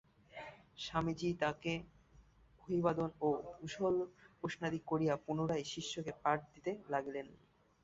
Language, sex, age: Bengali, male, 19-29